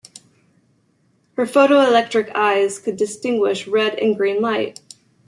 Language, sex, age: English, female, 30-39